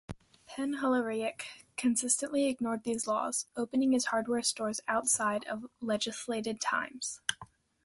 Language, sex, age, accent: English, female, under 19, United States English